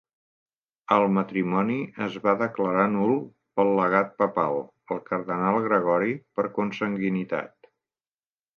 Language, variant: Catalan, Central